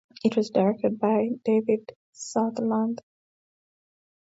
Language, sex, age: English, female, 19-29